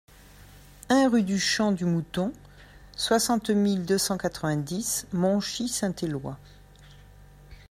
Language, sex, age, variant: French, female, 60-69, Français de métropole